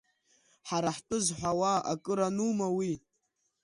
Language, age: Abkhazian, under 19